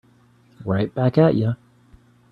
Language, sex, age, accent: English, male, 40-49, United States English